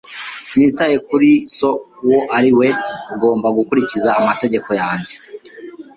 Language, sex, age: Kinyarwanda, male, 19-29